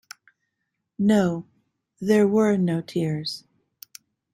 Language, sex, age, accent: English, female, 50-59, United States English